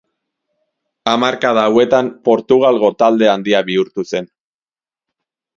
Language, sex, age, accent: Basque, male, 19-29, Mendebalekoa (Araba, Bizkaia, Gipuzkoako mendebaleko herri batzuk)